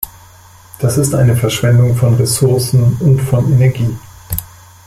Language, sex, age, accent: German, male, 50-59, Deutschland Deutsch